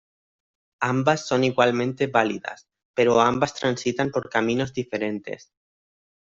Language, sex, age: Spanish, male, 19-29